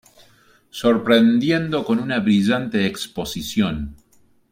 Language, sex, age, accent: Spanish, male, 50-59, Rioplatense: Argentina, Uruguay, este de Bolivia, Paraguay